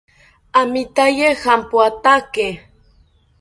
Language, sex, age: South Ucayali Ashéninka, female, under 19